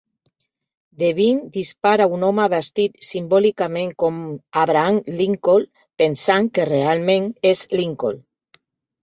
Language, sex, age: Catalan, female, 50-59